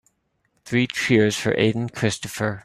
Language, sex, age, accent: English, male, 30-39, United States English